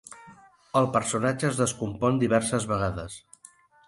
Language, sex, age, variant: Catalan, male, 50-59, Central